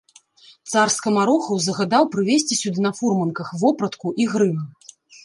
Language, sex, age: Belarusian, female, 40-49